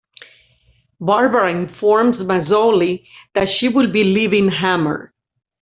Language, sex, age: English, female, 60-69